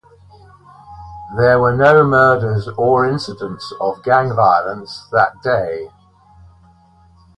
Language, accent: English, England English